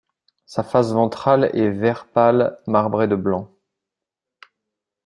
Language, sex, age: French, male, 30-39